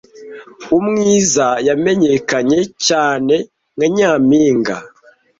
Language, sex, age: Kinyarwanda, male, 19-29